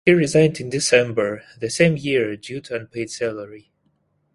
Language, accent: English, Russian